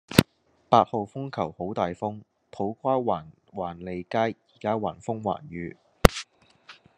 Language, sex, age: Cantonese, male, 19-29